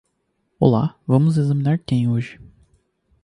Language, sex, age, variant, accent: Portuguese, male, 19-29, Portuguese (Brasil), Paulista